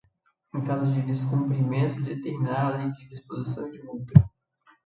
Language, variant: Portuguese, Portuguese (Brasil)